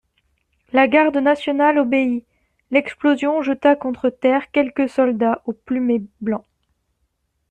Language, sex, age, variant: French, female, 19-29, Français de métropole